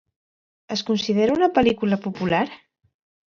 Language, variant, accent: Catalan, Central, central